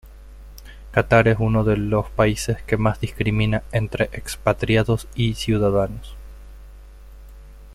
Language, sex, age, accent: Spanish, male, 30-39, Rioplatense: Argentina, Uruguay, este de Bolivia, Paraguay